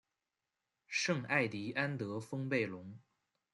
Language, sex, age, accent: Chinese, male, 19-29, 出生地：河南省